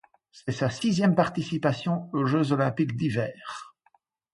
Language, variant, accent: French, Français d'Europe, Français de Belgique